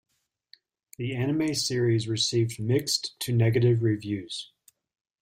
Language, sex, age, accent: English, male, 30-39, United States English